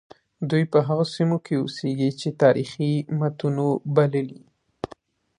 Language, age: Pashto, 19-29